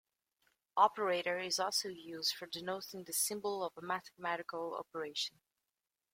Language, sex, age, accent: English, female, 19-29, Welsh English